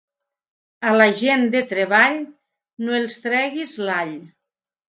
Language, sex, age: Catalan, female, 50-59